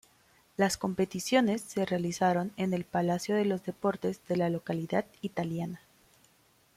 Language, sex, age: Spanish, female, 19-29